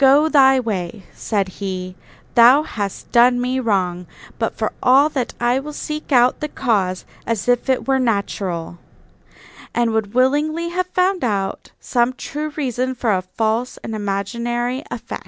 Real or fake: real